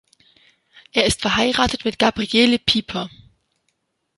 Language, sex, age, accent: German, female, 30-39, Deutschland Deutsch